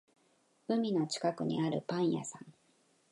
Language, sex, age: Japanese, female, 40-49